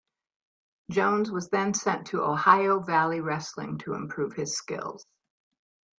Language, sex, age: English, female, 70-79